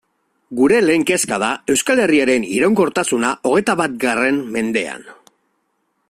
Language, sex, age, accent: Basque, male, 40-49, Mendebalekoa (Araba, Bizkaia, Gipuzkoako mendebaleko herri batzuk)